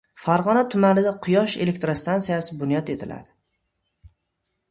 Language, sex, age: Uzbek, male, 30-39